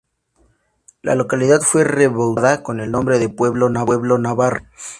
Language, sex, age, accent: Spanish, male, 19-29, México